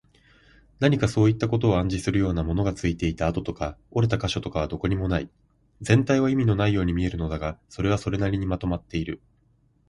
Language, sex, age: Japanese, male, 19-29